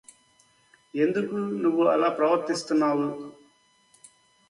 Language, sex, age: Telugu, male, 60-69